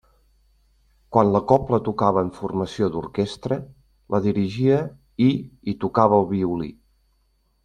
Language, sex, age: Catalan, male, 50-59